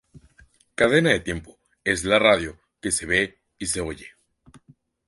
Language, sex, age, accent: Spanish, male, 19-29, México